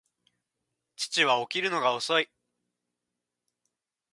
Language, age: Japanese, 30-39